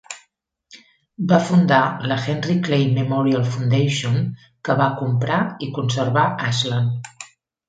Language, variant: Catalan, Central